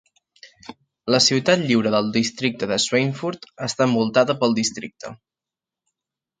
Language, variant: Catalan, Central